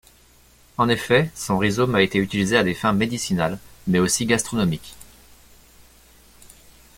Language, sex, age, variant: French, male, 19-29, Français de métropole